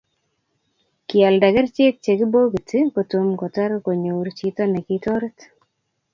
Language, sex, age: Kalenjin, female, 19-29